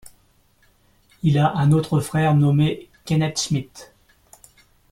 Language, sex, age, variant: French, male, 40-49, Français de métropole